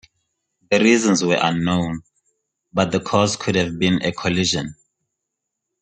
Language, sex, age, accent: English, male, 19-29, Southern African (South Africa, Zimbabwe, Namibia)